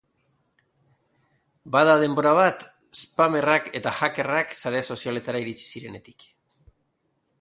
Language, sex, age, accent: Basque, male, 50-59, Erdialdekoa edo Nafarra (Gipuzkoa, Nafarroa)